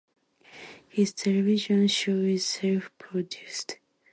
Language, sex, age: English, female, 19-29